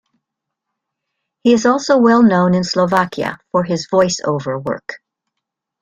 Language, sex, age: English, female, 60-69